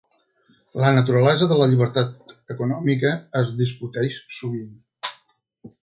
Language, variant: Catalan, Central